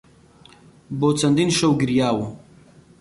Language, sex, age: Central Kurdish, male, 19-29